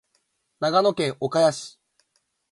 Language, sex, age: Japanese, male, 19-29